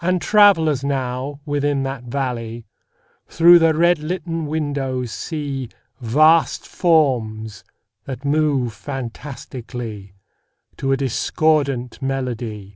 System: none